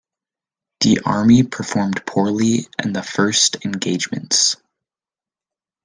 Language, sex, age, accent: English, male, under 19, United States English